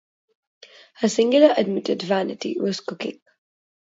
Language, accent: English, India and South Asia (India, Pakistan, Sri Lanka)